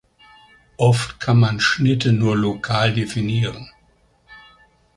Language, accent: German, Deutschland Deutsch